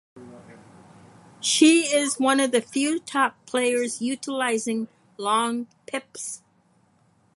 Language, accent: English, United States English